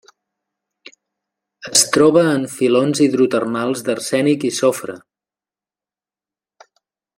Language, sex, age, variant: Catalan, male, 50-59, Central